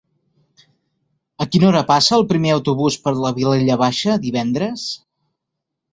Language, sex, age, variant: Catalan, male, 40-49, Central